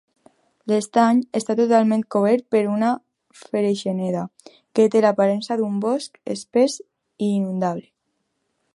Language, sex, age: Catalan, female, under 19